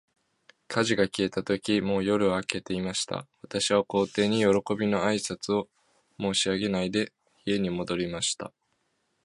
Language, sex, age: Japanese, male, 19-29